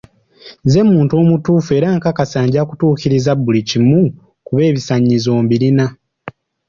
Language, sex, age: Ganda, male, under 19